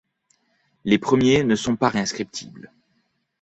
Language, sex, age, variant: French, male, 30-39, Français de métropole